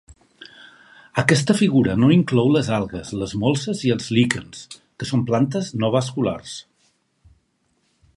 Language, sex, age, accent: Catalan, male, 50-59, Barceloní